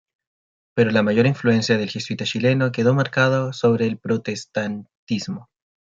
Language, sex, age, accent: Spanish, male, 19-29, Chileno: Chile, Cuyo